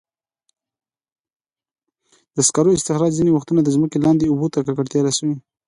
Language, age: Pashto, 19-29